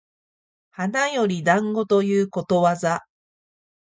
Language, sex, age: Japanese, female, 40-49